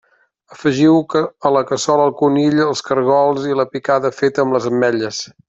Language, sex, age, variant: Catalan, male, 30-39, Central